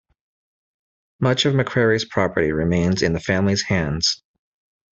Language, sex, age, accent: English, male, 30-39, United States English